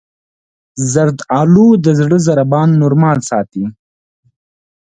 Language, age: Pashto, 19-29